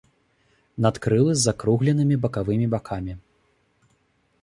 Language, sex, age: Belarusian, male, 19-29